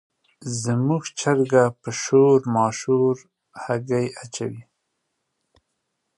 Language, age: Pashto, 40-49